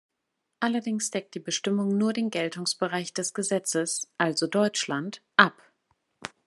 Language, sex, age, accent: German, female, 30-39, Deutschland Deutsch